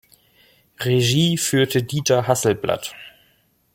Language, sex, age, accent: German, male, 30-39, Deutschland Deutsch